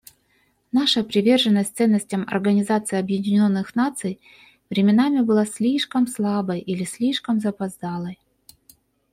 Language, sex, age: Russian, female, 40-49